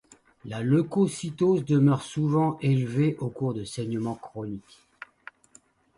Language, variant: French, Français de métropole